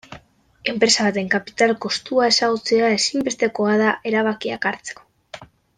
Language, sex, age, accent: Basque, female, 19-29, Mendebalekoa (Araba, Bizkaia, Gipuzkoako mendebaleko herri batzuk)